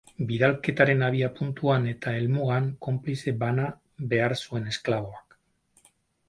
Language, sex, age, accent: Basque, male, 60-69, Mendebalekoa (Araba, Bizkaia, Gipuzkoako mendebaleko herri batzuk)